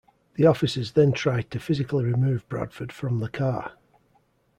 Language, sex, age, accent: English, male, 40-49, England English